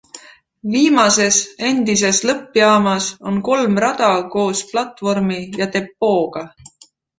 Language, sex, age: Estonian, female, 40-49